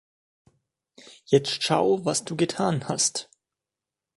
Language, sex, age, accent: German, male, 19-29, Deutschland Deutsch